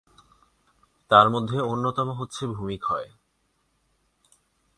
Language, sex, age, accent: Bengali, male, 19-29, Bangladeshi